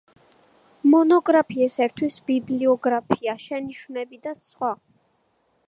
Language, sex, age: Georgian, female, 19-29